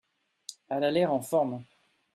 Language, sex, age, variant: French, male, 40-49, Français de métropole